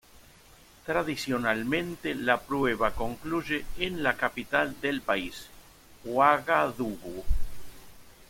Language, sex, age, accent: Spanish, male, 60-69, Rioplatense: Argentina, Uruguay, este de Bolivia, Paraguay